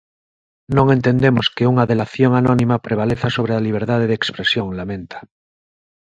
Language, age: Galician, 30-39